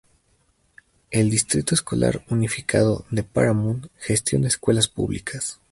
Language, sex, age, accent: Spanish, male, 19-29, México